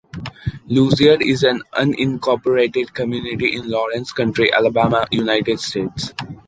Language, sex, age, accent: English, male, 19-29, India and South Asia (India, Pakistan, Sri Lanka)